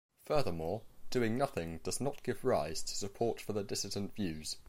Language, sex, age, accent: English, male, under 19, England English